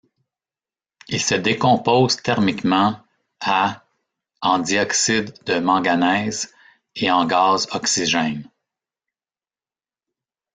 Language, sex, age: French, male, 50-59